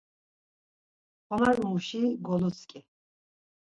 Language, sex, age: Laz, female, 40-49